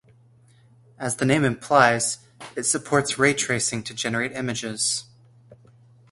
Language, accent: English, United States English